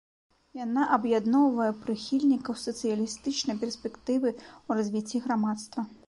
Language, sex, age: Belarusian, female, 30-39